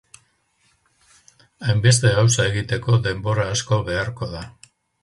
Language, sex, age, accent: Basque, male, 70-79, Mendebalekoa (Araba, Bizkaia, Gipuzkoako mendebaleko herri batzuk)